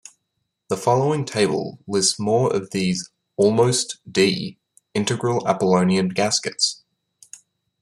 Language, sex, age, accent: English, male, 30-39, Australian English